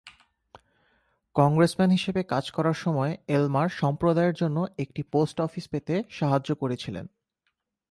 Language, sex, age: Bengali, male, 19-29